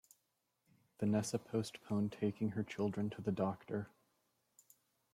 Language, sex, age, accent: English, male, 19-29, United States English